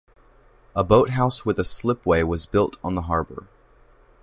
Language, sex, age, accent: English, male, under 19, United States English